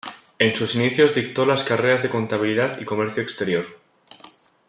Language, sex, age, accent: Spanish, male, 19-29, España: Centro-Sur peninsular (Madrid, Toledo, Castilla-La Mancha)